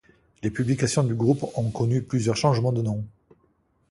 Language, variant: French, Français de métropole